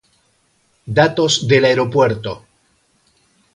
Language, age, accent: Spanish, 50-59, Rioplatense: Argentina, Uruguay, este de Bolivia, Paraguay